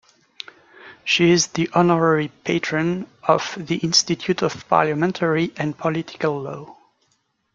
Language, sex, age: English, male, 30-39